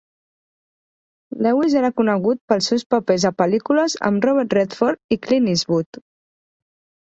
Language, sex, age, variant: Catalan, female, 30-39, Central